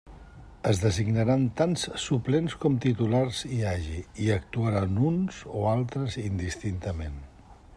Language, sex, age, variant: Catalan, male, 60-69, Central